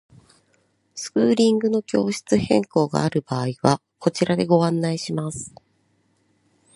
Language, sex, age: Japanese, female, 40-49